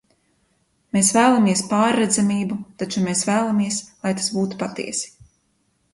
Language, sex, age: Latvian, female, 19-29